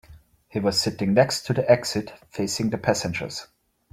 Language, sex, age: English, male, 19-29